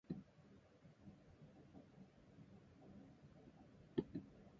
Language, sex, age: English, female, 19-29